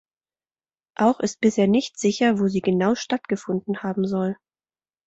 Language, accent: German, Deutschland Deutsch